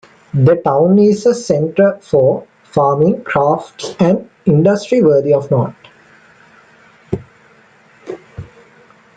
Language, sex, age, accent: English, male, 19-29, England English